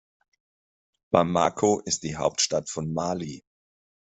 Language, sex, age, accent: German, male, 50-59, Deutschland Deutsch